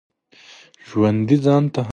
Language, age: Pashto, 19-29